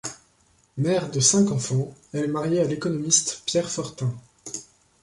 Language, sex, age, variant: French, male, 19-29, Français de métropole